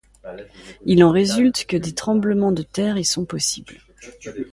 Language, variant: French, Français de métropole